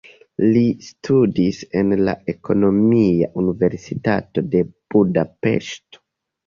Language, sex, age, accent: Esperanto, male, 19-29, Internacia